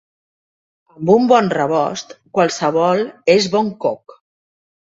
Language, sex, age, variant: Catalan, female, 50-59, Central